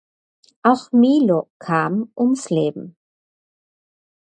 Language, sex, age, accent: German, female, 60-69, Österreichisches Deutsch